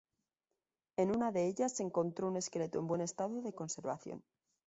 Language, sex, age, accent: Spanish, female, 19-29, España: Centro-Sur peninsular (Madrid, Toledo, Castilla-La Mancha)